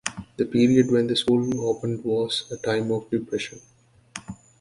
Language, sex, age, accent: English, male, 19-29, United States English